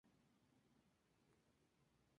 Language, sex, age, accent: Spanish, male, 19-29, México